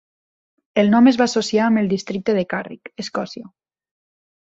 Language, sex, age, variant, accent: Catalan, female, 19-29, Nord-Occidental, Tortosí